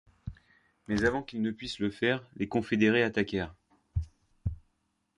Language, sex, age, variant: French, male, 30-39, Français de métropole